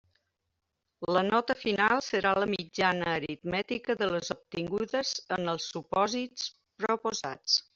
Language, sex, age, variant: Catalan, female, 60-69, Balear